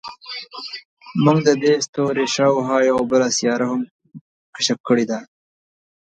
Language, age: Pashto, 19-29